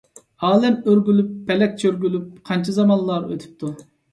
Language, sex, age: Uyghur, male, 30-39